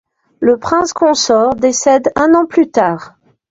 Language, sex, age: French, female, 50-59